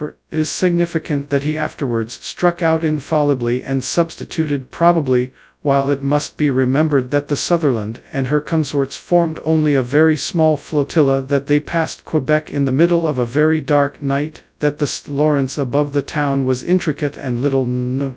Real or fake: fake